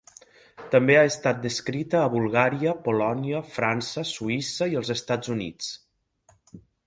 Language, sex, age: Catalan, male, 40-49